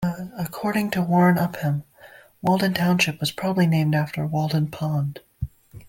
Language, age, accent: English, under 19, United States English